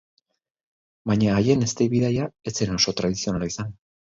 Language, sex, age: Basque, male, 40-49